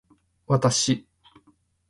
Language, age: Japanese, 50-59